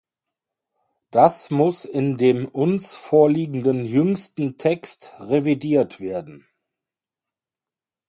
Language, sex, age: German, male, 50-59